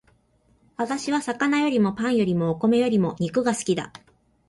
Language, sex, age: Japanese, female, 19-29